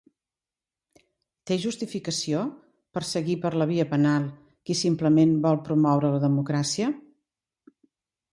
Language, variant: Catalan, Central